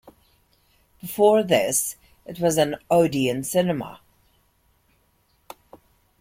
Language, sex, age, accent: English, female, 60-69, Scottish English